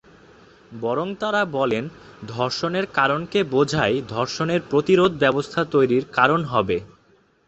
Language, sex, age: Bengali, male, 19-29